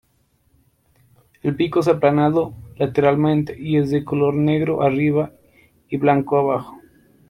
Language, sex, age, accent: Spanish, male, 19-29, Andino-Pacífico: Colombia, Perú, Ecuador, oeste de Bolivia y Venezuela andina